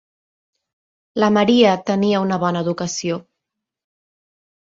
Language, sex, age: Catalan, female, 30-39